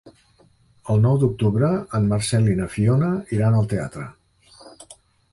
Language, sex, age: Catalan, male, 60-69